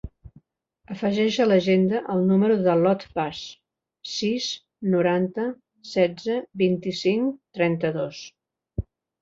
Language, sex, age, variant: Catalan, female, 60-69, Central